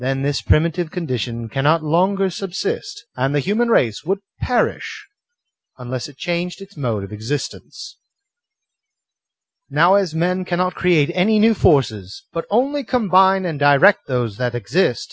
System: none